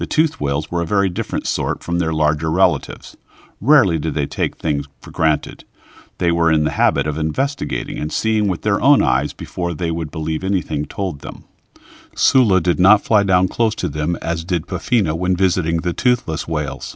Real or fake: real